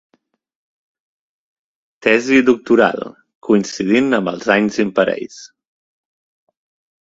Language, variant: Catalan, Central